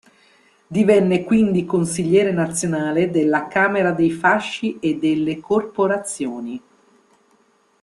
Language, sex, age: Italian, female, 50-59